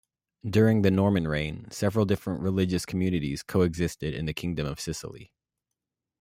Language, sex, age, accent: English, male, 19-29, United States English